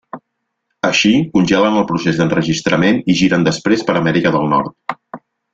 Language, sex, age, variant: Catalan, male, 40-49, Central